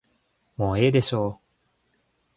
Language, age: Japanese, 19-29